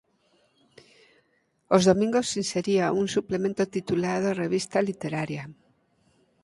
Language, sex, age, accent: Galician, female, 50-59, Normativo (estándar)